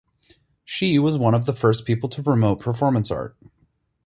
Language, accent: English, United States English